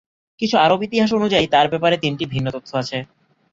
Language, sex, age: Bengali, male, 19-29